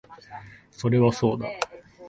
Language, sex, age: Japanese, male, 19-29